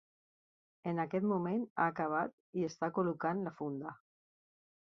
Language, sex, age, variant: Catalan, female, 50-59, Central